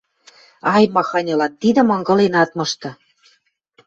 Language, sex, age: Western Mari, female, 50-59